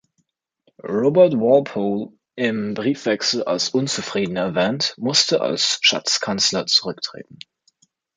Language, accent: German, Deutschland Deutsch